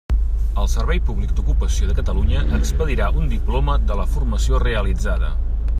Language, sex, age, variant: Catalan, male, 40-49, Central